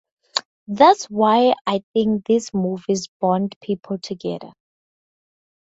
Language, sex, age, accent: English, female, 19-29, Southern African (South Africa, Zimbabwe, Namibia)